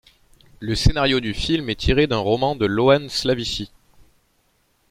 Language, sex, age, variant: French, male, 30-39, Français de métropole